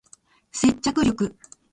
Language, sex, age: Japanese, female, 30-39